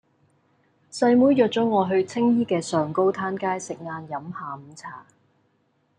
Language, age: Cantonese, 30-39